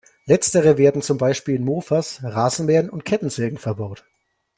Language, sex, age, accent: German, male, 19-29, Deutschland Deutsch